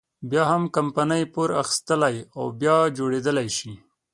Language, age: Pashto, 19-29